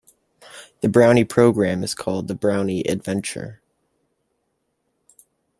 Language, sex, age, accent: English, male, 19-29, United States English